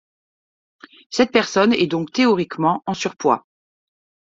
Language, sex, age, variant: French, female, 40-49, Français de métropole